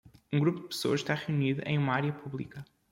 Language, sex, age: Portuguese, male, 19-29